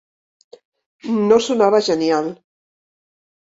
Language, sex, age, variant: Catalan, female, 50-59, Central